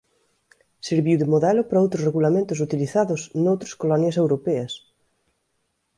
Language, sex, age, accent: Galician, female, 19-29, Central (gheada)